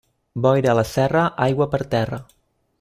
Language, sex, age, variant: Catalan, male, 19-29, Central